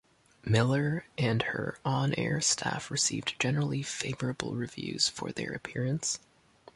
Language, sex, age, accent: English, male, 19-29, United States English